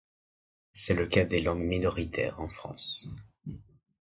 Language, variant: French, Français de métropole